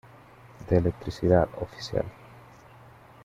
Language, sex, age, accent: Spanish, male, 30-39, Caribe: Cuba, Venezuela, Puerto Rico, República Dominicana, Panamá, Colombia caribeña, México caribeño, Costa del golfo de México